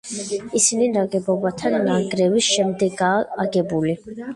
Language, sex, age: Georgian, female, 19-29